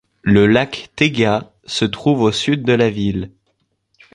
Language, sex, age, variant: French, male, under 19, Français de métropole